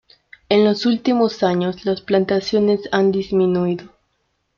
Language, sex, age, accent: Spanish, female, 19-29, Andino-Pacífico: Colombia, Perú, Ecuador, oeste de Bolivia y Venezuela andina